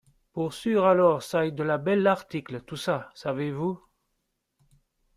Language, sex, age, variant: French, male, 60-69, Français de métropole